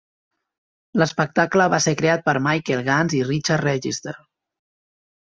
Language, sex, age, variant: Catalan, male, 19-29, Central